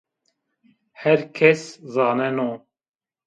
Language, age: Zaza, 30-39